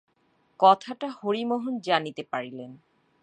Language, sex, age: Bengali, female, 30-39